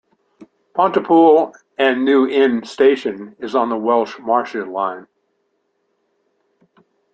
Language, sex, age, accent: English, male, 70-79, Canadian English